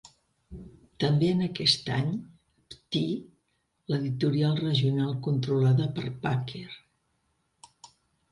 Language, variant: Catalan, Central